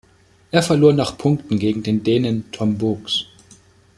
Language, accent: German, Deutschland Deutsch